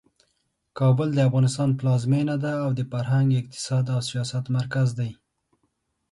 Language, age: Pashto, 19-29